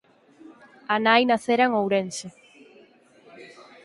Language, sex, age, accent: Galician, female, 19-29, Atlántico (seseo e gheada)